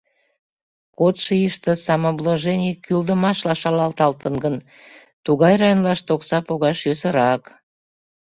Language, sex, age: Mari, female, 40-49